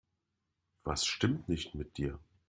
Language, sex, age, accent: German, male, 50-59, Deutschland Deutsch